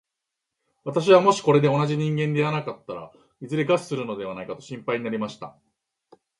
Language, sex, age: Japanese, male, 40-49